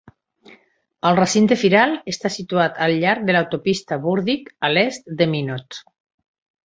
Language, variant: Catalan, Central